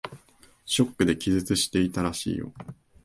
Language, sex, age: Japanese, male, 19-29